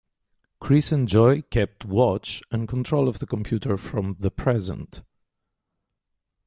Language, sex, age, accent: English, male, 40-49, Canadian English